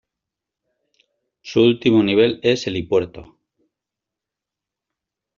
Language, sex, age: Spanish, male, 50-59